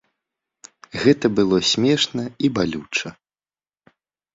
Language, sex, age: Belarusian, male, 19-29